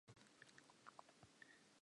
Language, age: Southern Sotho, 19-29